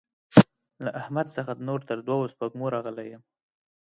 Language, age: Pashto, 19-29